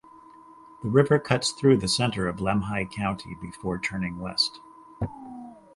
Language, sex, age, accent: English, male, 50-59, United States English